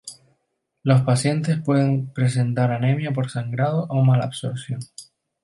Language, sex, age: Spanish, male, 19-29